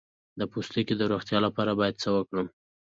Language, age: Pashto, 19-29